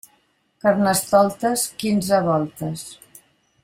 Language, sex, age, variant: Catalan, female, 60-69, Central